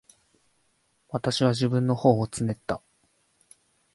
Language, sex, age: Japanese, male, 19-29